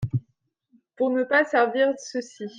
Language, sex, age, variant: French, female, 19-29, Français de métropole